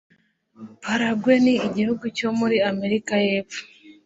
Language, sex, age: Kinyarwanda, female, 19-29